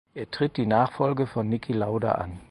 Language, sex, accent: German, male, Deutschland Deutsch